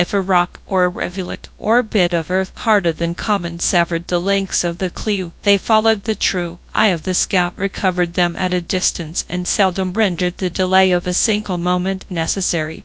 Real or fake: fake